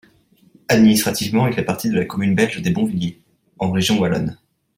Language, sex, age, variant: French, male, 19-29, Français de métropole